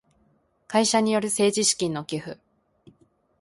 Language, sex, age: Japanese, female, 19-29